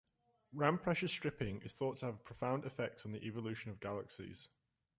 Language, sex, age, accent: English, male, 19-29, England English